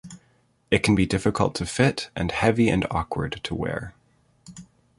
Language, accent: English, Canadian English